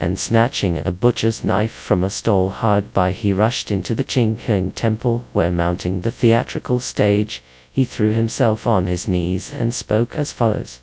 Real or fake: fake